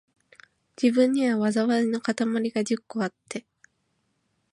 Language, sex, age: Japanese, female, 19-29